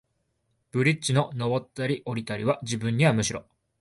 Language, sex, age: Japanese, male, 19-29